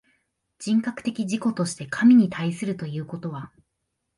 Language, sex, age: Japanese, female, 19-29